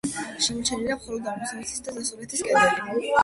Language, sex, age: Georgian, female, under 19